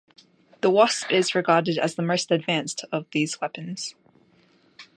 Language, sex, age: English, female, 19-29